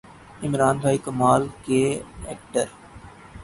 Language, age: Urdu, 19-29